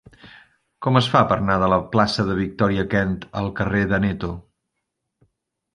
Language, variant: Catalan, Central